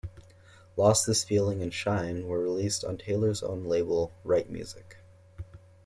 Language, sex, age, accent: English, male, 19-29, United States English